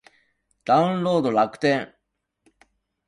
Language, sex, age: Japanese, male, 60-69